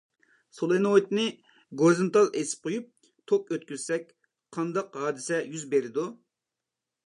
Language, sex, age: Uyghur, male, 30-39